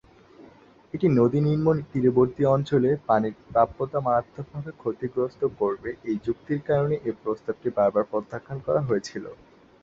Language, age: Bengali, 19-29